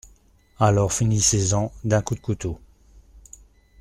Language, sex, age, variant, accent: French, male, 40-49, Français d'Europe, Français de Belgique